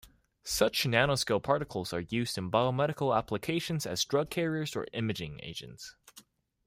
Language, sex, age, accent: English, male, under 19, Hong Kong English